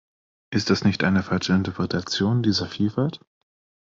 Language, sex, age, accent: German, male, 19-29, Deutschland Deutsch